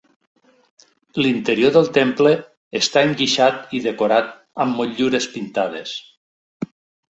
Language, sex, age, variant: Catalan, male, 50-59, Nord-Occidental